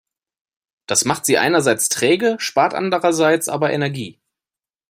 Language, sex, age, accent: German, male, 30-39, Deutschland Deutsch